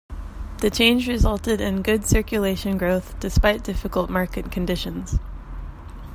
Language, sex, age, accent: English, female, 30-39, United States English